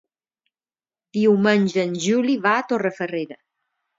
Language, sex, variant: Catalan, female, Balear